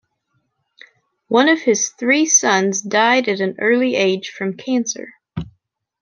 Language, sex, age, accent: English, female, 19-29, United States English